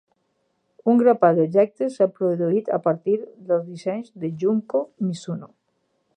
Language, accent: Catalan, valencià